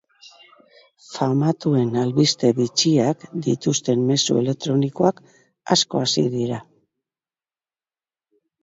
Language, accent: Basque, Mendebalekoa (Araba, Bizkaia, Gipuzkoako mendebaleko herri batzuk)